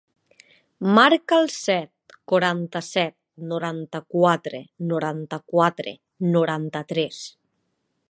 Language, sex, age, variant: Catalan, female, 19-29, Nord-Occidental